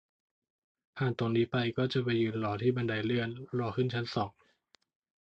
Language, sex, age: Thai, male, under 19